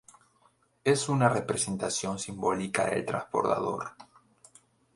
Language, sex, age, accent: Spanish, male, 19-29, México